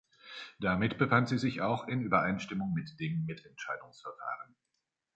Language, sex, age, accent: German, male, 50-59, Deutschland Deutsch